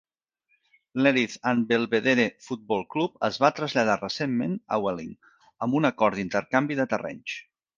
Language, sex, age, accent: Catalan, male, 40-49, Català central